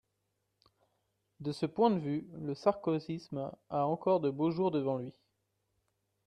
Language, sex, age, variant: French, male, 19-29, Français de métropole